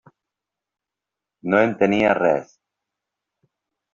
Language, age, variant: Catalan, 50-59, Central